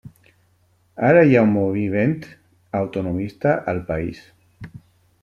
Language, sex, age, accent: Catalan, male, 40-49, valencià